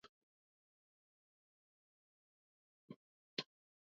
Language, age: Georgian, 19-29